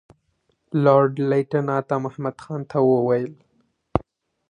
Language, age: Pashto, 19-29